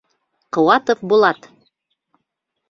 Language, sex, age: Bashkir, female, 30-39